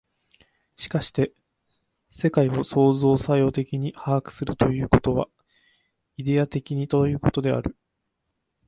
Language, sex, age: Japanese, male, 19-29